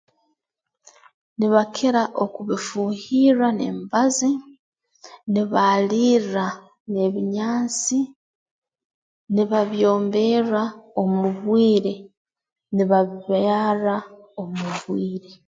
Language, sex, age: Tooro, female, 19-29